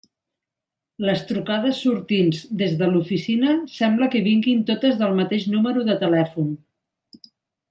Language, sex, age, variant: Catalan, female, 40-49, Central